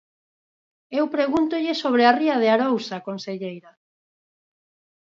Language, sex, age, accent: Galician, female, 50-59, Normativo (estándar)